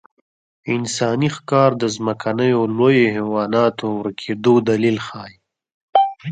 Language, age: Pashto, 19-29